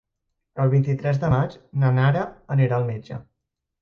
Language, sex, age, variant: Catalan, male, 30-39, Central